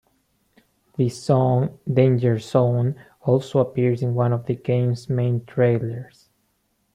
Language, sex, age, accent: English, male, 19-29, United States English